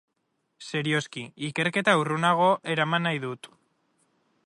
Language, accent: Basque, Erdialdekoa edo Nafarra (Gipuzkoa, Nafarroa)